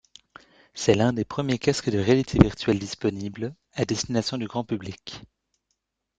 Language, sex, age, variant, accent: French, male, 19-29, Français d'Europe, Français de Belgique